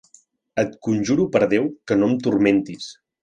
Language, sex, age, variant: Catalan, male, 40-49, Central